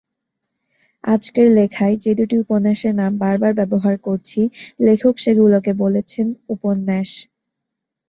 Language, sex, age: Bengali, female, under 19